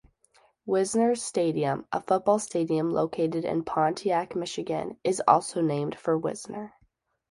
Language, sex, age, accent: English, female, 19-29, United States English